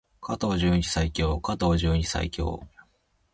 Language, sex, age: Japanese, male, 19-29